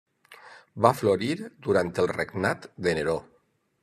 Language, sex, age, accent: Catalan, male, 50-59, valencià